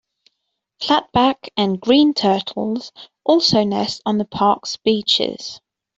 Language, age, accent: English, 19-29, England English